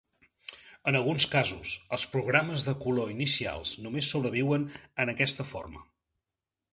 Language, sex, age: Catalan, male, 40-49